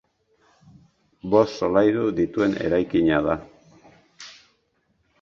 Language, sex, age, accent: Basque, male, 50-59, Mendebalekoa (Araba, Bizkaia, Gipuzkoako mendebaleko herri batzuk)